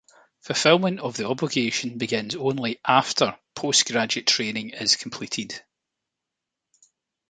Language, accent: English, Scottish English